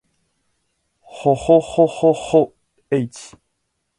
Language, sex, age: Japanese, male, 19-29